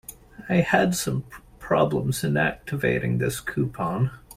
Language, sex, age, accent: English, male, 19-29, United States English